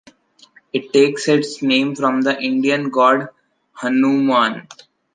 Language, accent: English, India and South Asia (India, Pakistan, Sri Lanka)